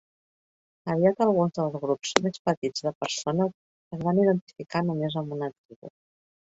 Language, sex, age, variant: Catalan, female, 40-49, Central